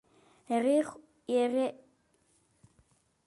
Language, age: Kabardian, under 19